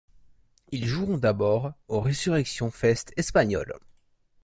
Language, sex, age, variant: French, male, 19-29, Français de métropole